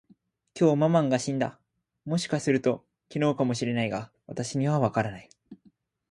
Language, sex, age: Japanese, male, 19-29